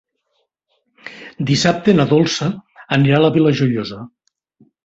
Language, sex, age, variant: Catalan, male, 60-69, Nord-Occidental